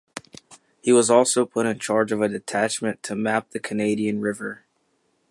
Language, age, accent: English, under 19, United States English